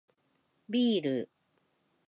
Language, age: Japanese, 50-59